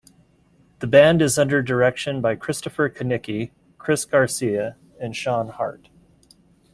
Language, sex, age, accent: English, male, 30-39, United States English